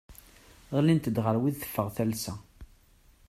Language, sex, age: Kabyle, male, 30-39